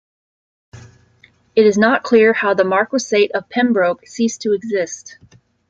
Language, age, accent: English, 30-39, United States English